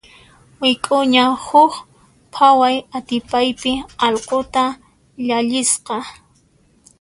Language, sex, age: Puno Quechua, female, 19-29